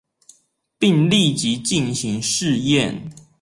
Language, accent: Chinese, 出生地：臺中市